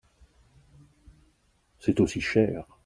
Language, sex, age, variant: French, male, 50-59, Français de métropole